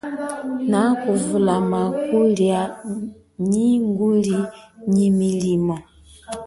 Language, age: Chokwe, 40-49